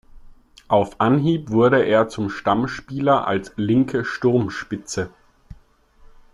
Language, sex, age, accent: German, male, 30-39, Österreichisches Deutsch